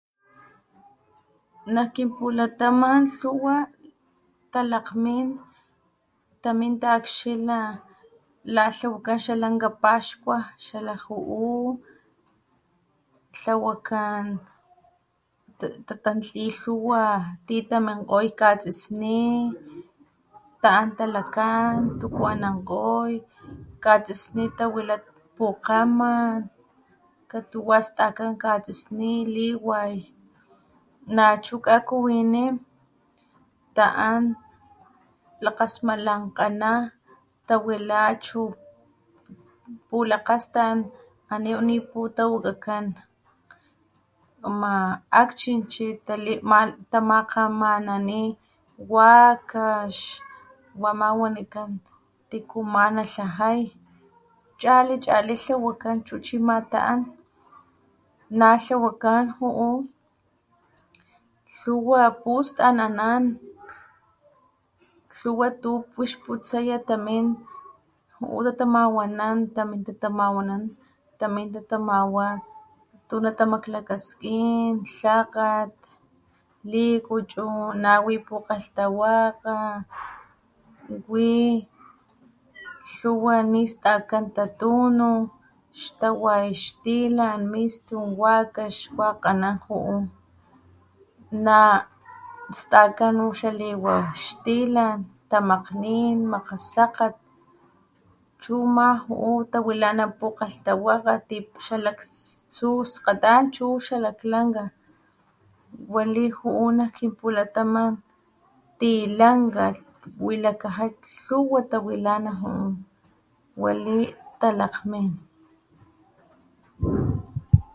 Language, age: Papantla Totonac, 30-39